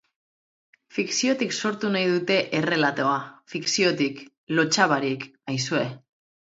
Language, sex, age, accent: Basque, female, 30-39, Mendebalekoa (Araba, Bizkaia, Gipuzkoako mendebaleko herri batzuk)